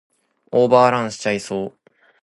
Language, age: Japanese, 19-29